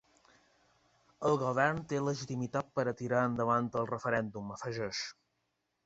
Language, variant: Catalan, Balear